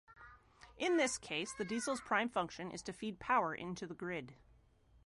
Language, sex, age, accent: English, female, 30-39, United States English